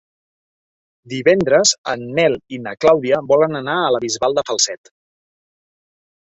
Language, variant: Catalan, Central